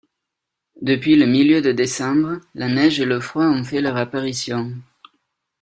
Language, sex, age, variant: French, male, 30-39, Français de métropole